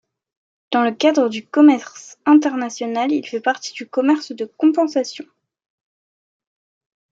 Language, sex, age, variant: French, female, 19-29, Français de métropole